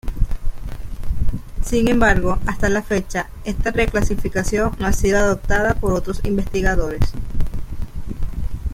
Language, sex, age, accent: Spanish, female, 19-29, Caribe: Cuba, Venezuela, Puerto Rico, República Dominicana, Panamá, Colombia caribeña, México caribeño, Costa del golfo de México